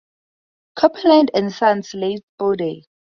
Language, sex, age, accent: English, female, under 19, Southern African (South Africa, Zimbabwe, Namibia)